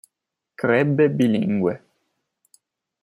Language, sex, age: Italian, male, 19-29